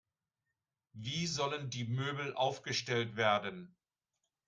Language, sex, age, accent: German, male, 60-69, Deutschland Deutsch